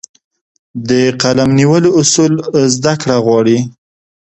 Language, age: Pashto, 30-39